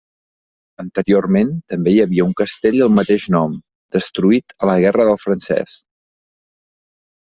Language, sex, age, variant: Catalan, male, 40-49, Central